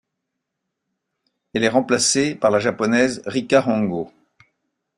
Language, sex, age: French, male, 60-69